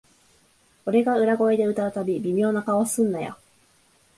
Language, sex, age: Japanese, female, 19-29